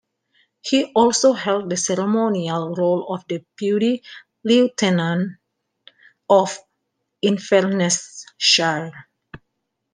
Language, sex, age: English, female, 30-39